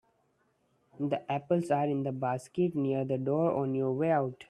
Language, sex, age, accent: English, male, 19-29, India and South Asia (India, Pakistan, Sri Lanka)